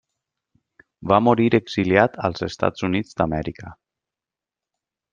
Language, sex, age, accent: Catalan, male, 30-39, valencià